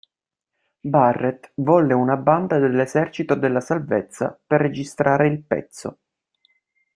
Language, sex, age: Italian, male, 19-29